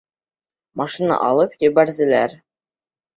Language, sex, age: Bashkir, male, under 19